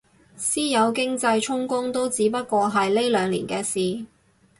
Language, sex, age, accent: Cantonese, female, 30-39, 广州音